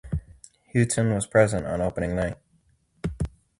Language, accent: English, United States English